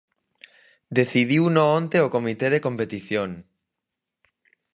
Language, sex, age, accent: Galician, male, 19-29, Normativo (estándar)